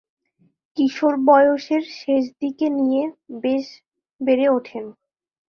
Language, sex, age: Bengali, female, 19-29